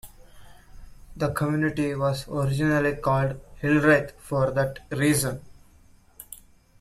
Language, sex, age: English, male, 19-29